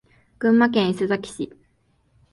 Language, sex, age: Japanese, female, 19-29